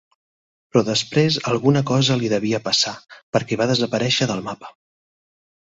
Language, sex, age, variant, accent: Catalan, male, 30-39, Central, Barcelona